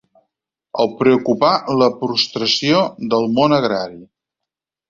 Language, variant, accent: Catalan, Central, central